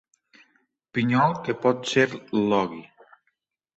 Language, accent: Catalan, valencià